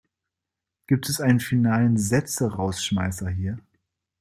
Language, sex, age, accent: German, male, 30-39, Deutschland Deutsch